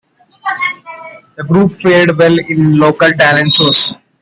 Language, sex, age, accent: English, male, under 19, India and South Asia (India, Pakistan, Sri Lanka)